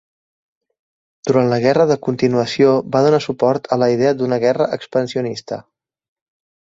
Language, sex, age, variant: Catalan, male, 30-39, Central